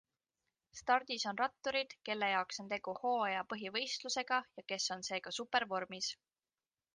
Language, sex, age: Estonian, female, 19-29